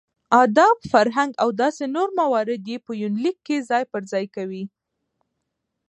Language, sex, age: Pashto, female, under 19